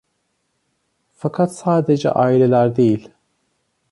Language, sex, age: Turkish, male, 19-29